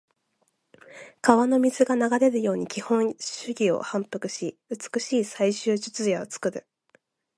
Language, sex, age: Japanese, female, 19-29